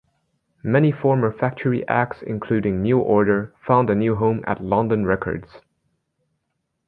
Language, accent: English, United States English